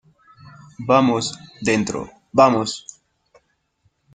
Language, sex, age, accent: Spanish, male, 19-29, Andino-Pacífico: Colombia, Perú, Ecuador, oeste de Bolivia y Venezuela andina